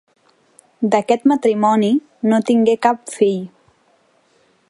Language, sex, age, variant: Catalan, female, 19-29, Central